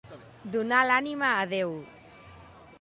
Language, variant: Catalan, Central